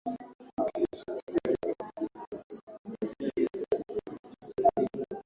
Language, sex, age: Swahili, male, 19-29